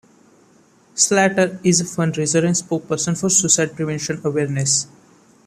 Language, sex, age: English, male, 19-29